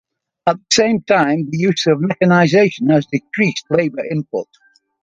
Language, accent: English, England English